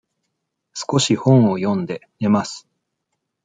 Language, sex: Japanese, male